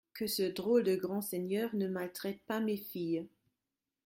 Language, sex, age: French, female, 40-49